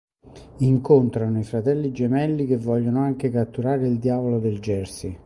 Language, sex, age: Italian, male, 60-69